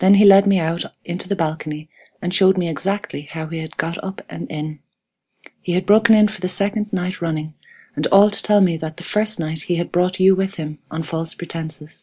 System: none